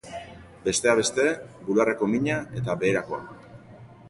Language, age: Basque, under 19